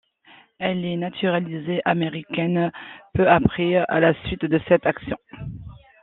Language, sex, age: French, female, 40-49